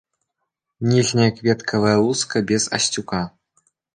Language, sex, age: Belarusian, male, 19-29